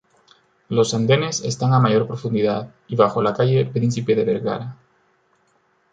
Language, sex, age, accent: Spanish, male, 30-39, América central